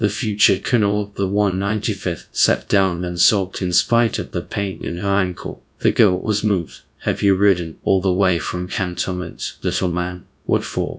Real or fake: fake